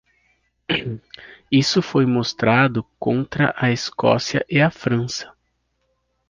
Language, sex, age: Portuguese, male, 30-39